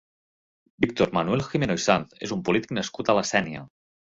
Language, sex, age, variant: Catalan, male, 30-39, Central